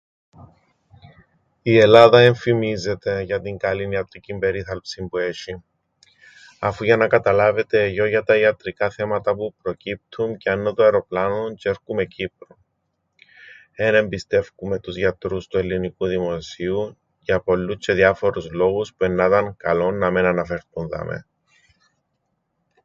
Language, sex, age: Greek, male, 40-49